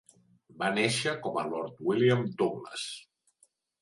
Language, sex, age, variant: Catalan, male, 60-69, Central